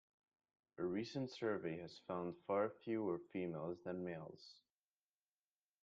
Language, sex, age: English, male, under 19